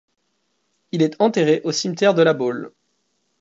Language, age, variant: French, 19-29, Français de métropole